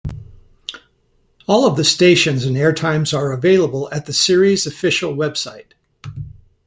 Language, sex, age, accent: English, male, 60-69, United States English